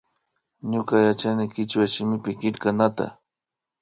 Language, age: Imbabura Highland Quichua, 30-39